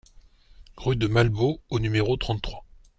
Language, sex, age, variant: French, male, 50-59, Français de métropole